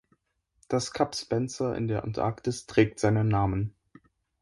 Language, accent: German, Deutschland Deutsch